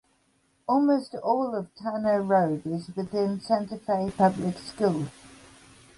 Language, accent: English, New Zealand English